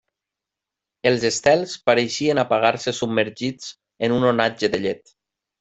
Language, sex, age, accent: Catalan, male, 30-39, valencià